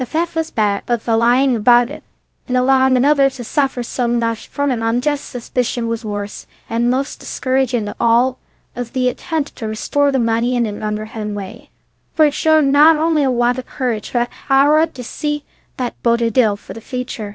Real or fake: fake